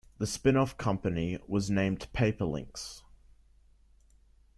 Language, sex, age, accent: English, male, under 19, Australian English